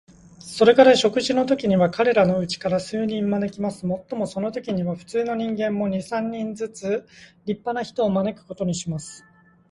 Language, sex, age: Japanese, male, 30-39